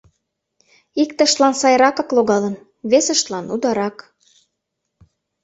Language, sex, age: Mari, female, 19-29